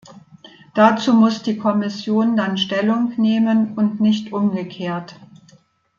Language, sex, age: German, female, 60-69